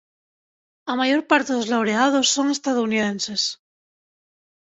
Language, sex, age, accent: Galician, female, 30-39, Oriental (común en zona oriental)